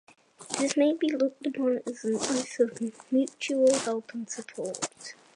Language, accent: English, England English